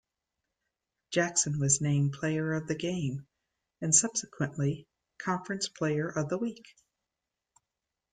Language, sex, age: English, female, 50-59